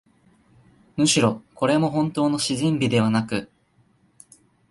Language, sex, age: Japanese, male, 19-29